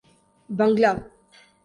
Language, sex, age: Urdu, female, 19-29